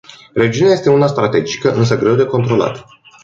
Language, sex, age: Romanian, male, 19-29